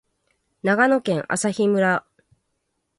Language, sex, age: Japanese, female, 30-39